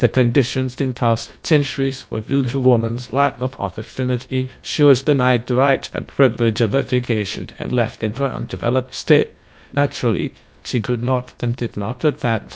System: TTS, GlowTTS